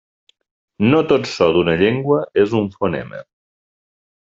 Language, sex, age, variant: Catalan, male, 40-49, Nord-Occidental